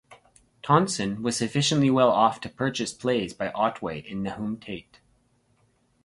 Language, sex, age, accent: English, male, 30-39, United States English